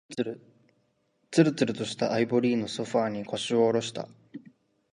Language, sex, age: Japanese, male, 19-29